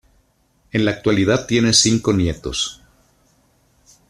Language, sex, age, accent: Spanish, male, 50-59, México